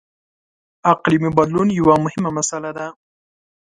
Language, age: Pashto, 19-29